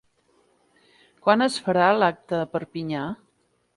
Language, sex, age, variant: Catalan, female, 50-59, Central